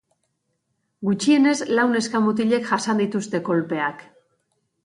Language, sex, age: Basque, female, 40-49